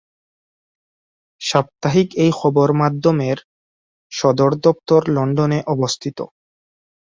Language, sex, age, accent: Bengali, male, 19-29, fluent